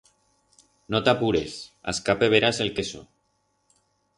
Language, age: Aragonese, 40-49